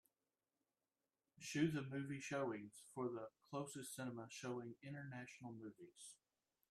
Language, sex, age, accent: English, male, 30-39, United States English